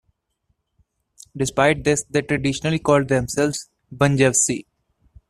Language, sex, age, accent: English, male, under 19, India and South Asia (India, Pakistan, Sri Lanka)